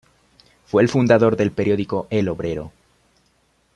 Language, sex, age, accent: Spanish, male, under 19, Andino-Pacífico: Colombia, Perú, Ecuador, oeste de Bolivia y Venezuela andina